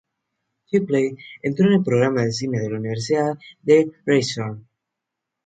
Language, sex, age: Spanish, male, under 19